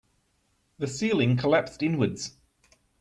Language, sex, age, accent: English, male, 30-39, Australian English